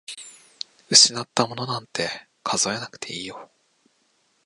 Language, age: Japanese, 19-29